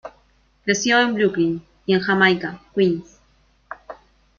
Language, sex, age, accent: Spanish, female, 30-39, Rioplatense: Argentina, Uruguay, este de Bolivia, Paraguay